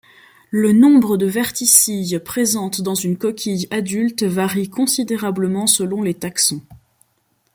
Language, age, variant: French, 19-29, Français de métropole